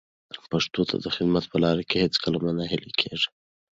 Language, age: Pashto, 19-29